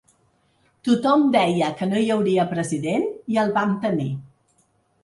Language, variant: Catalan, Central